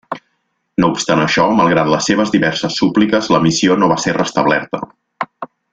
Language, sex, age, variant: Catalan, male, 40-49, Central